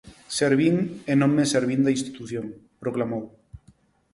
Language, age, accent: Galician, 30-39, Neofalante